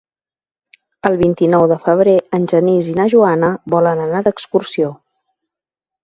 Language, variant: Catalan, Central